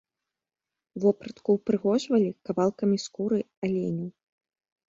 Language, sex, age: Belarusian, female, 19-29